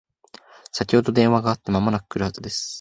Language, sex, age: Japanese, male, 19-29